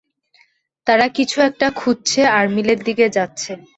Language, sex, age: Bengali, female, 19-29